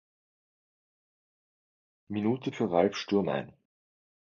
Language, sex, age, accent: German, male, 19-29, Österreichisches Deutsch